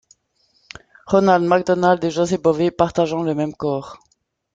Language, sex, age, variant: French, female, 40-49, Français de métropole